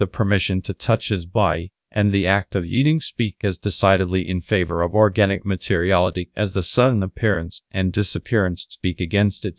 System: TTS, GradTTS